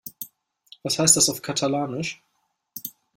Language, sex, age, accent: German, male, 19-29, Deutschland Deutsch